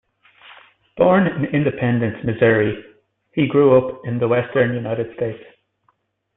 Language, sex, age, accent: English, male, 19-29, Irish English